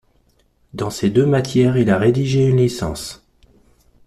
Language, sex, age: French, male, 40-49